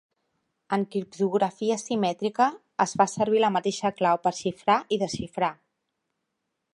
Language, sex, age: Catalan, female, 40-49